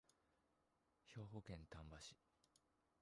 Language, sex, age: Japanese, male, 19-29